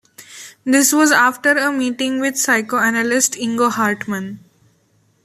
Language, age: English, 19-29